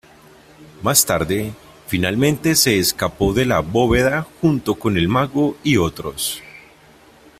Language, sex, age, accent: Spanish, male, 19-29, Andino-Pacífico: Colombia, Perú, Ecuador, oeste de Bolivia y Venezuela andina